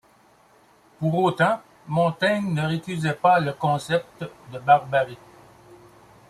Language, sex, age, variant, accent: French, male, 60-69, Français d'Amérique du Nord, Français du Canada